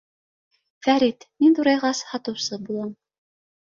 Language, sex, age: Bashkir, female, 50-59